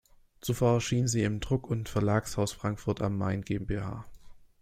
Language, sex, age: German, male, 19-29